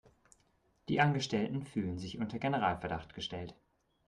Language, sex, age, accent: German, male, 19-29, Deutschland Deutsch